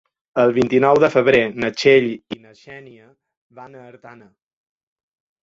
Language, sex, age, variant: Catalan, male, 40-49, Balear